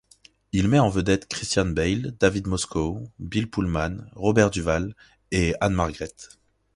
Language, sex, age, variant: French, male, 19-29, Français de métropole